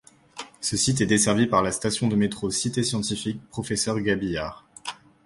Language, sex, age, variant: French, male, 19-29, Français de métropole